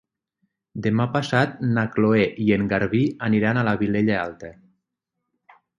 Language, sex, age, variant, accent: Catalan, male, 30-39, Nord-Occidental, nord-occidental; Lleidatà